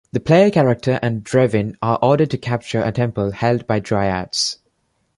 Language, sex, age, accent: English, male, 19-29, India and South Asia (India, Pakistan, Sri Lanka)